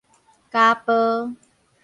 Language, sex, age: Min Nan Chinese, female, 40-49